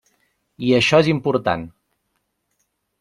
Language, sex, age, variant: Catalan, male, 30-39, Nord-Occidental